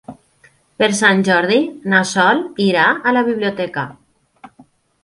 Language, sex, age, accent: Catalan, female, 30-39, valencià